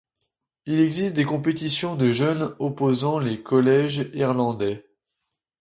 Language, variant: French, Français de métropole